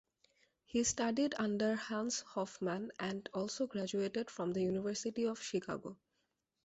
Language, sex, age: English, female, 19-29